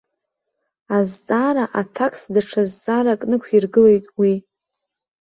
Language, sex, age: Abkhazian, female, under 19